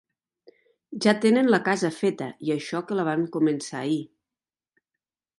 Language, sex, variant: Catalan, female, Nord-Occidental